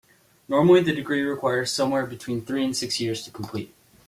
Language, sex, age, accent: English, male, under 19, United States English